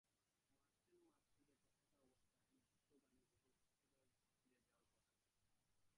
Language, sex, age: Bengali, male, under 19